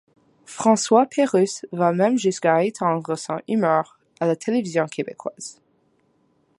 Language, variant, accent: French, Français d'Amérique du Nord, Français du Canada